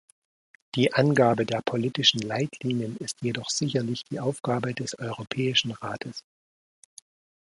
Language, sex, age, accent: German, male, 30-39, Deutschland Deutsch